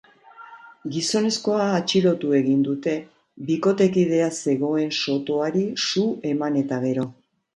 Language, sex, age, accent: Basque, female, 60-69, Mendebalekoa (Araba, Bizkaia, Gipuzkoako mendebaleko herri batzuk)